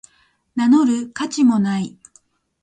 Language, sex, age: Japanese, female, 30-39